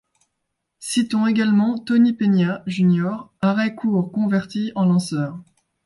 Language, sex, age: French, female, 30-39